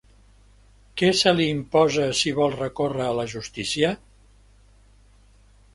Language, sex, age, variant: Catalan, male, 70-79, Central